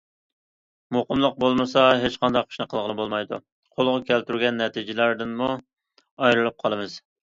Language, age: Uyghur, 30-39